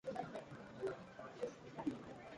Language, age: English, 19-29